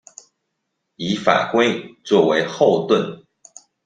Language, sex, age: Chinese, male, 40-49